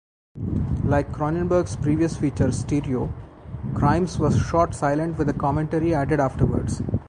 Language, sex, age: English, male, 40-49